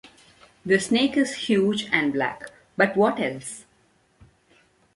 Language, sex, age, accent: English, female, 19-29, India and South Asia (India, Pakistan, Sri Lanka)